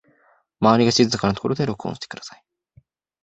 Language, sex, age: Japanese, male, 19-29